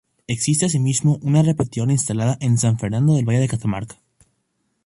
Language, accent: Spanish, México